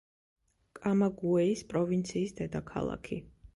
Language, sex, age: Georgian, female, 30-39